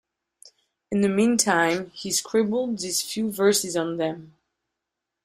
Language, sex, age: English, female, 30-39